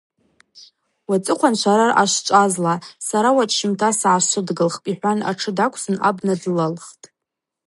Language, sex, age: Abaza, female, 19-29